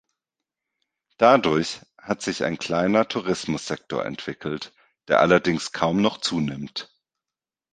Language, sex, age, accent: German, male, 30-39, Deutschland Deutsch